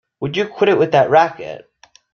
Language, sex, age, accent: English, male, under 19, United States English